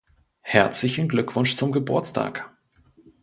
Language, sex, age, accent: German, male, 30-39, Deutschland Deutsch